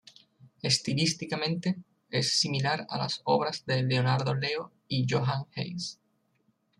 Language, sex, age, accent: Spanish, male, 19-29, España: Sur peninsular (Andalucia, Extremadura, Murcia)